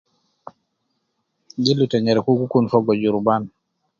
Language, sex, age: Nubi, male, 50-59